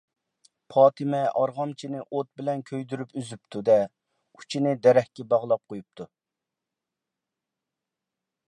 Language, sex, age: Uyghur, male, 40-49